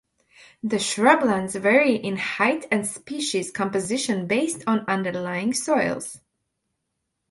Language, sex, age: English, female, 30-39